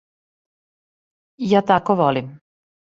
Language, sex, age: Serbian, female, 50-59